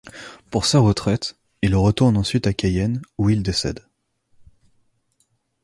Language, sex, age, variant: French, male, 19-29, Français de métropole